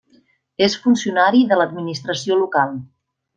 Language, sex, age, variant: Catalan, female, 40-49, Central